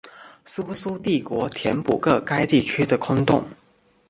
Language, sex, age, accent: Chinese, male, 19-29, 出生地：福建省